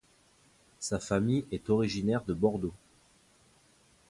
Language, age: French, 30-39